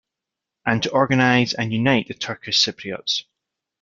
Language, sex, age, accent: English, male, 30-39, Scottish English